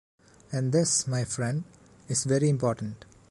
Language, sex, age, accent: English, male, under 19, India and South Asia (India, Pakistan, Sri Lanka)